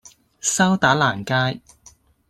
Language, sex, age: Cantonese, female, 30-39